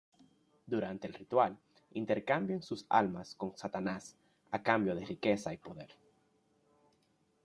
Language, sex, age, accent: Spanish, male, 19-29, Caribe: Cuba, Venezuela, Puerto Rico, República Dominicana, Panamá, Colombia caribeña, México caribeño, Costa del golfo de México